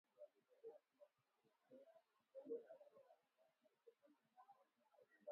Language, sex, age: Swahili, male, 19-29